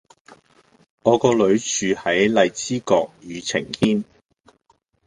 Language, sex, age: Cantonese, male, 50-59